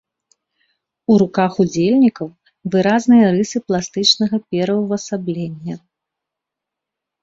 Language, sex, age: Belarusian, female, 30-39